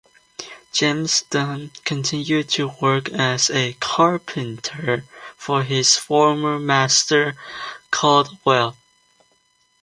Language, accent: English, United States English